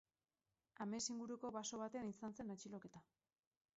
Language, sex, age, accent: Basque, female, 30-39, Mendebalekoa (Araba, Bizkaia, Gipuzkoako mendebaleko herri batzuk)